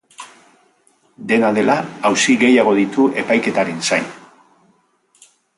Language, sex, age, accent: Basque, male, 50-59, Mendebalekoa (Araba, Bizkaia, Gipuzkoako mendebaleko herri batzuk)